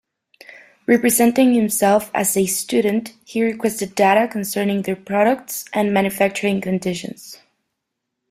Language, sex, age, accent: English, female, 19-29, United States English